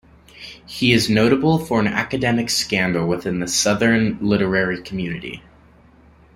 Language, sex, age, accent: English, male, under 19, United States English